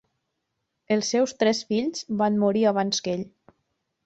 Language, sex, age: Catalan, female, 30-39